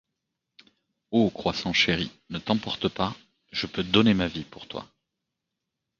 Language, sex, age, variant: French, male, 30-39, Français de métropole